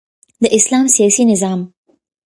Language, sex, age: Pashto, female, 19-29